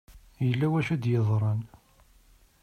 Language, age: Kabyle, 30-39